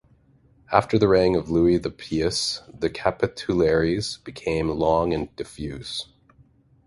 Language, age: English, 40-49